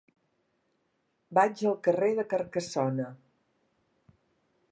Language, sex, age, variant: Catalan, female, 60-69, Central